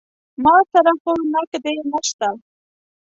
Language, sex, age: Pashto, female, 19-29